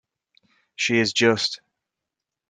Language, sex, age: English, male, 40-49